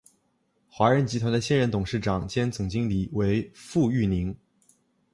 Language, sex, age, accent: Chinese, male, 19-29, 出生地：浙江省